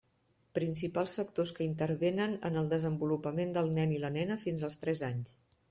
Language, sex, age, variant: Catalan, female, 50-59, Central